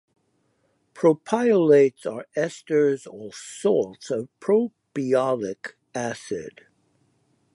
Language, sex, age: English, male, 70-79